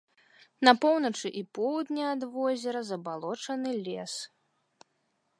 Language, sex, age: Belarusian, female, 30-39